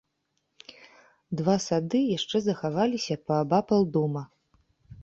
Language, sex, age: Belarusian, female, 30-39